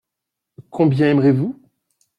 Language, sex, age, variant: French, male, 40-49, Français de métropole